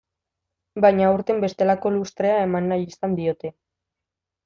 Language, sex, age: Basque, female, 19-29